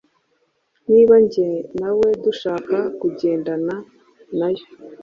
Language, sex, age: Kinyarwanda, female, 19-29